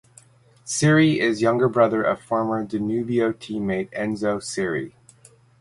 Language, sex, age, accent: English, male, 40-49, United States English